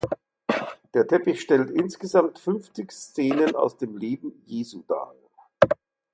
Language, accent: German, Deutschland Deutsch